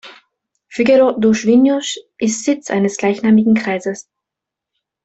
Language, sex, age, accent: German, female, 19-29, Österreichisches Deutsch